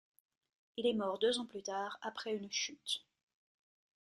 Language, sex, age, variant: French, female, 19-29, Français de métropole